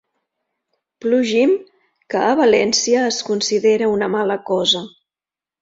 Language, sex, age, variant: Catalan, female, 40-49, Central